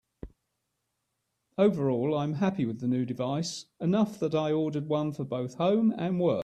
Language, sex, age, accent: English, male, 60-69, England English